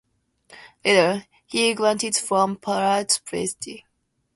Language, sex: English, female